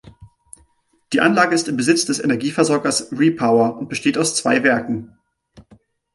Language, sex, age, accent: German, male, 19-29, Deutschland Deutsch